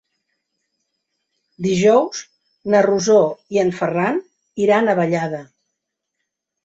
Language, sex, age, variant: Catalan, female, 50-59, Central